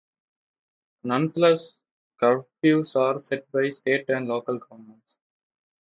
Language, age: English, 19-29